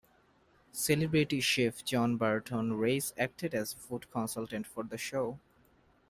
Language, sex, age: English, male, 19-29